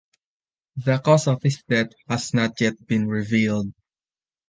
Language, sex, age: English, male, 19-29